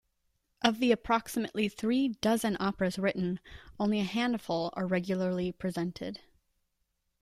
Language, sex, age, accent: English, female, 19-29, United States English